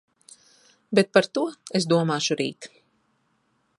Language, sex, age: Latvian, female, 30-39